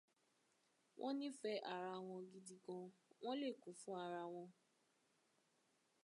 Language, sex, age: Yoruba, female, 19-29